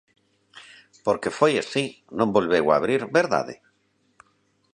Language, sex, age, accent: Galician, male, 50-59, Normativo (estándar)